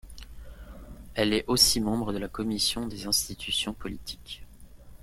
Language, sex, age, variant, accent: French, male, 19-29, Français d'Europe, Français de Belgique